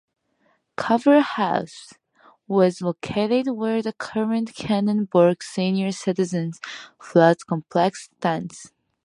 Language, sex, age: English, female, 19-29